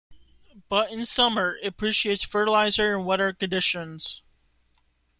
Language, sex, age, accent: English, male, 19-29, United States English